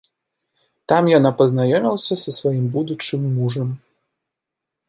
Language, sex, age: Belarusian, male, 19-29